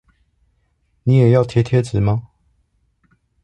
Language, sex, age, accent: Chinese, male, 19-29, 出生地：彰化縣